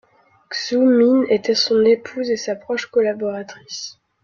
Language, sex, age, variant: French, female, 19-29, Français de métropole